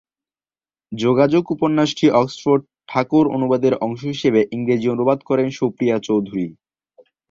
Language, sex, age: Bengali, male, under 19